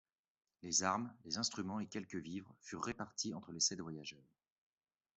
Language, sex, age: French, male, 40-49